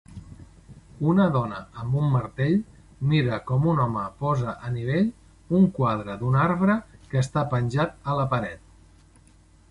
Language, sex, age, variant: Catalan, male, 50-59, Central